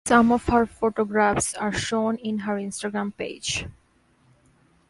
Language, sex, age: English, female, 19-29